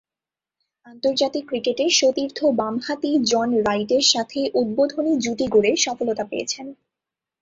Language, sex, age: Bengali, female, 19-29